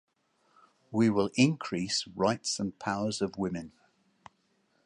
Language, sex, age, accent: English, male, 70-79, England English